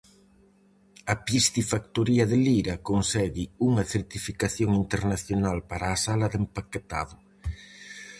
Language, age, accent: Galician, 50-59, Central (gheada)